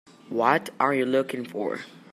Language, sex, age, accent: English, male, under 19, England English